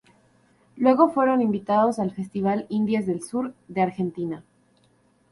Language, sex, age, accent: Spanish, female, under 19, México